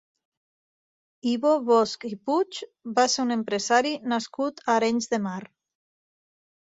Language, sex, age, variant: Catalan, female, 30-39, Nord-Occidental